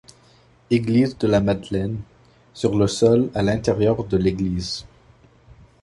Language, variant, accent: French, Français d'Amérique du Nord, Français du Canada